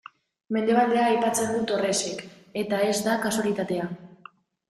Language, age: Basque, 19-29